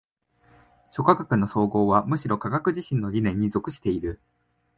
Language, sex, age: Japanese, male, 19-29